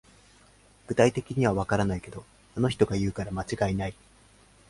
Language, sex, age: Japanese, male, 19-29